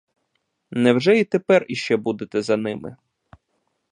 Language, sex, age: Ukrainian, male, 30-39